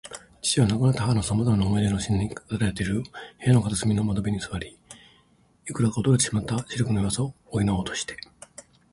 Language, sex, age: Japanese, male, 50-59